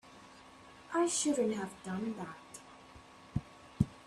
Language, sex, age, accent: English, female, 19-29, India and South Asia (India, Pakistan, Sri Lanka)